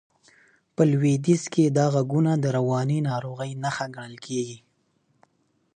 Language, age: Pashto, 19-29